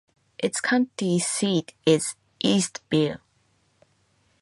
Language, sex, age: English, female, 19-29